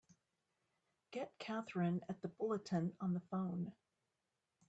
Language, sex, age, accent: English, female, 60-69, United States English